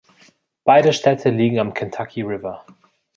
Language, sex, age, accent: German, male, 19-29, Deutschland Deutsch